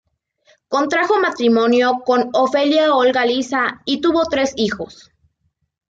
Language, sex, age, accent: Spanish, female, under 19, México